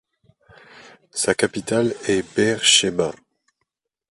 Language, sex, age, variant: French, male, 30-39, Français de métropole